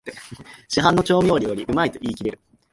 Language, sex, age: Japanese, male, 19-29